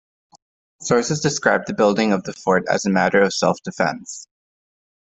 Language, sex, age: English, male, 19-29